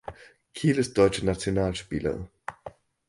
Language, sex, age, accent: German, male, 30-39, Deutschland Deutsch